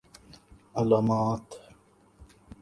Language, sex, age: Urdu, male, 19-29